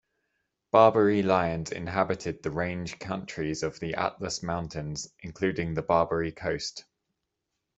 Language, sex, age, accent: English, male, 30-39, England English